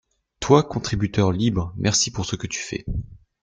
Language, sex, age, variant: French, male, 19-29, Français de métropole